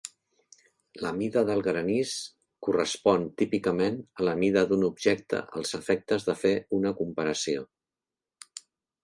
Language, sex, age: Catalan, male, 60-69